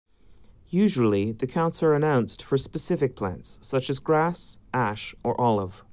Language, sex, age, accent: English, male, 30-39, Canadian English